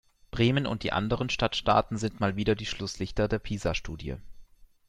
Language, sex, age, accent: German, male, 19-29, Deutschland Deutsch